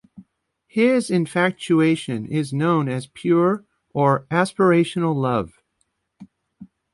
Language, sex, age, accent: English, male, 50-59, United States English